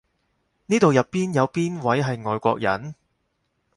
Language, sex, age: Cantonese, male, 30-39